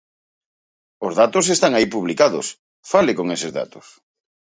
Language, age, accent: Galician, 40-49, Central (gheada)